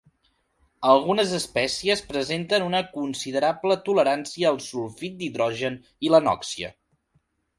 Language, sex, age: Catalan, male, 19-29